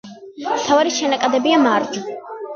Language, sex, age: Georgian, female, under 19